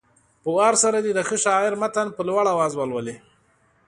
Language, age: Pashto, 30-39